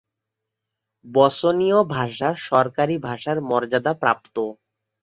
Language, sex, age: Bengali, male, 19-29